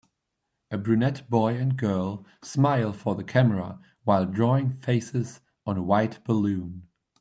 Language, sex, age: English, male, 30-39